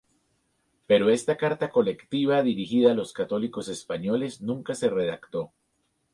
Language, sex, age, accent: Spanish, male, 40-49, Andino-Pacífico: Colombia, Perú, Ecuador, oeste de Bolivia y Venezuela andina